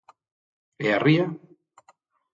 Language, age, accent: Galician, 50-59, Atlántico (seseo e gheada); Normativo (estándar)